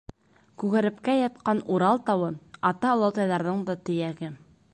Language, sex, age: Bashkir, female, 19-29